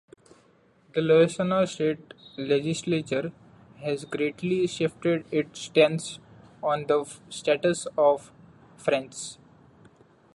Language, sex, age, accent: English, male, 19-29, India and South Asia (India, Pakistan, Sri Lanka)